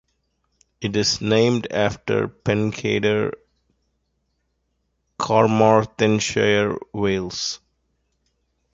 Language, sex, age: English, male, 40-49